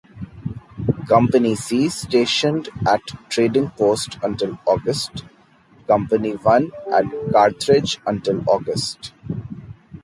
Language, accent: English, India and South Asia (India, Pakistan, Sri Lanka)